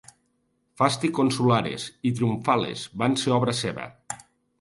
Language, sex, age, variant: Catalan, male, 40-49, Nord-Occidental